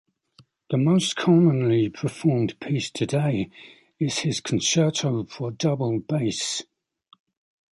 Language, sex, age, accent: English, male, 40-49, England English